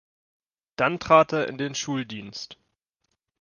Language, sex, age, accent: German, male, 19-29, Deutschland Deutsch